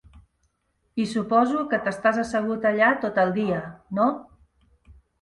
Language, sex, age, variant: Catalan, female, 50-59, Central